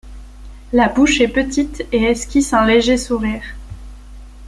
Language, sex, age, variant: French, female, 30-39, Français de métropole